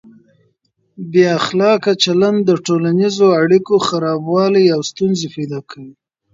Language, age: Pashto, 30-39